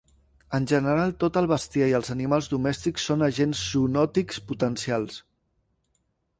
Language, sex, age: Catalan, male, 40-49